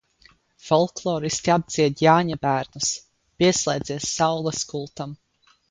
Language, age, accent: Latvian, under 19, Vidzemes